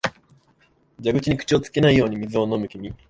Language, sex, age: Japanese, male, 19-29